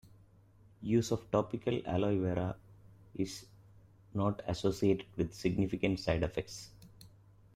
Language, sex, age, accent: English, male, 40-49, England English